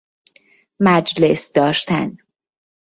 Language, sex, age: Persian, female, 19-29